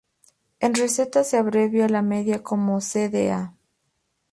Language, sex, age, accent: Spanish, female, 19-29, México